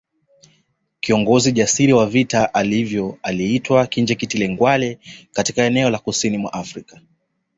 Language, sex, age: Swahili, male, 19-29